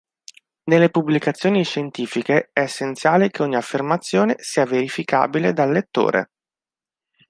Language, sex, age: Italian, male, 19-29